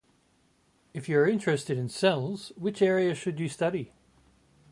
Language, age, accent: English, 40-49, Australian English